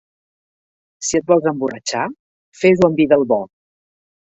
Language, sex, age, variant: Catalan, female, 40-49, Central